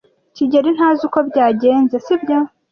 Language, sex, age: Kinyarwanda, female, 30-39